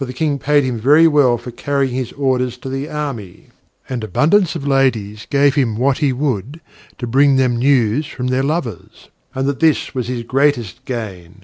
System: none